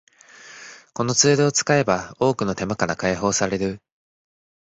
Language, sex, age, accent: Japanese, male, under 19, 標準語